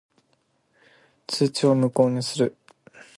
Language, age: Japanese, 19-29